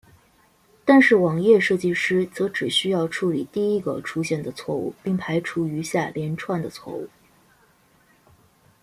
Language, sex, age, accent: Chinese, female, 19-29, 出生地：黑龙江省